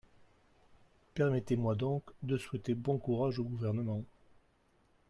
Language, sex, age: French, male, 60-69